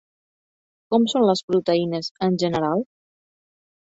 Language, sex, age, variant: Catalan, female, 30-39, Central